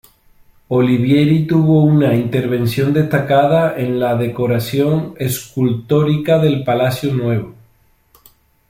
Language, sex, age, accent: Spanish, male, 19-29, España: Sur peninsular (Andalucia, Extremadura, Murcia)